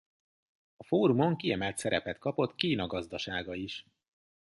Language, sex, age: Hungarian, male, 40-49